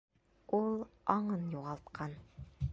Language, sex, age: Bashkir, female, 30-39